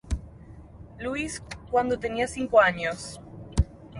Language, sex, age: Spanish, female, 19-29